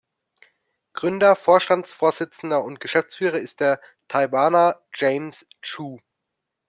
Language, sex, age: German, male, 19-29